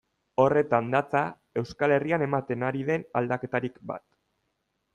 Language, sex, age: Basque, male, 30-39